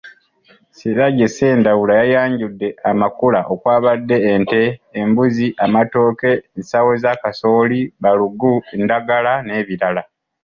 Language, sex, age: Ganda, male, 30-39